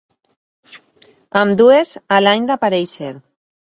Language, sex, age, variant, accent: Catalan, female, 40-49, Valencià meridional, valencià